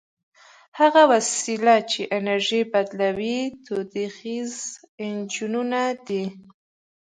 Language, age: Pashto, 19-29